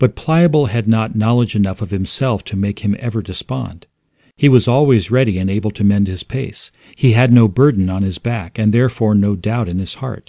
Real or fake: real